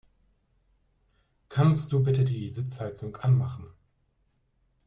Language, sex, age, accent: German, male, 30-39, Deutschland Deutsch